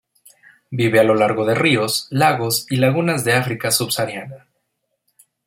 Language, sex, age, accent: Spanish, male, 19-29, México